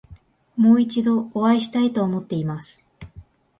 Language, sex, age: Japanese, female, 19-29